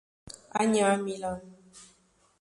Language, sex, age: Duala, female, 19-29